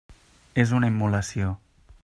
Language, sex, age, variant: Catalan, male, 30-39, Central